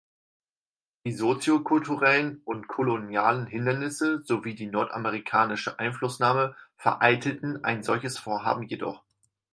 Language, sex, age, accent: German, male, 19-29, Deutschland Deutsch